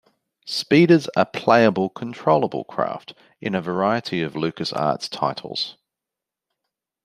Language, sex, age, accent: English, male, 40-49, Australian English